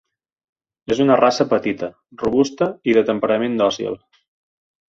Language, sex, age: Catalan, male, 30-39